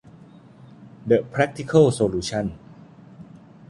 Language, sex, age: Thai, male, 40-49